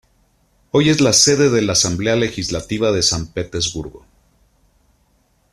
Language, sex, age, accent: Spanish, male, 50-59, México